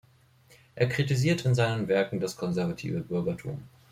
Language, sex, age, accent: German, male, 19-29, Deutschland Deutsch